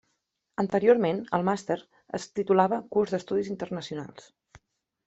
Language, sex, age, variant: Catalan, female, 30-39, Central